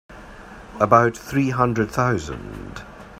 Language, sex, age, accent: English, male, 60-69, Scottish English